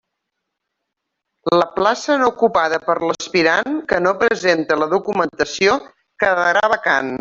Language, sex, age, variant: Catalan, female, 40-49, Central